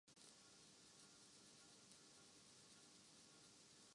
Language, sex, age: Urdu, male, 19-29